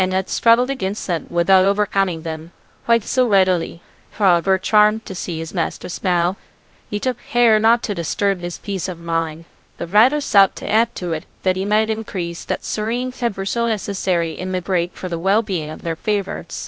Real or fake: fake